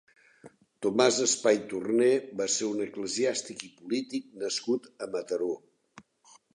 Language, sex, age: Catalan, male, 60-69